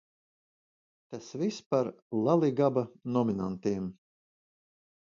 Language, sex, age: Latvian, male, 60-69